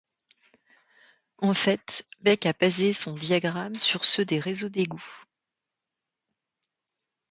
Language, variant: French, Français de métropole